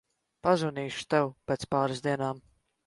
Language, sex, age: Latvian, male, under 19